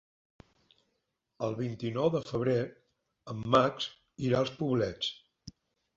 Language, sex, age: Catalan, male, 50-59